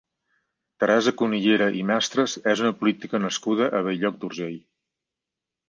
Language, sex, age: Catalan, male, 40-49